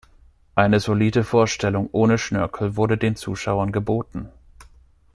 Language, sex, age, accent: German, male, 19-29, Deutschland Deutsch